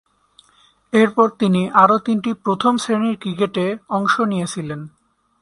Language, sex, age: Bengali, male, 19-29